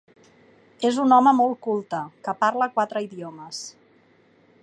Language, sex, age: Catalan, female, 40-49